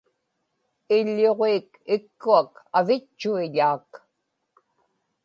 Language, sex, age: Inupiaq, female, 80-89